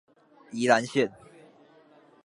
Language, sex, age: Chinese, male, under 19